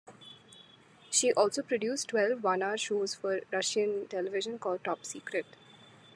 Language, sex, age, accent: English, female, 19-29, India and South Asia (India, Pakistan, Sri Lanka)